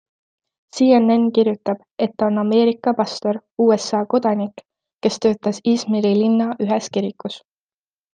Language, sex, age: Estonian, female, 19-29